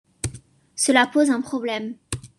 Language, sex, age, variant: French, female, under 19, Français de métropole